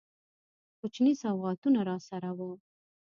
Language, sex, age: Pashto, female, 30-39